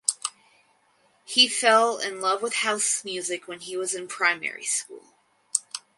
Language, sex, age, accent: English, female, 19-29, United States English